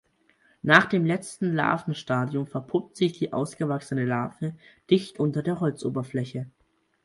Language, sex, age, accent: German, male, under 19, Deutschland Deutsch